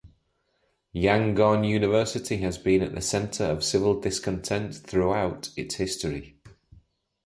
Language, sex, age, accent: English, male, 30-39, England English